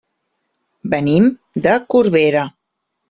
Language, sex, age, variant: Catalan, female, 40-49, Central